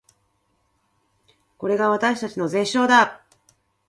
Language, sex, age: Japanese, female, 40-49